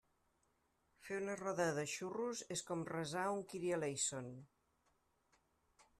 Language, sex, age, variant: Catalan, female, 60-69, Central